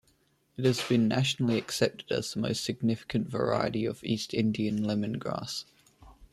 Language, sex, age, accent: English, male, 19-29, Australian English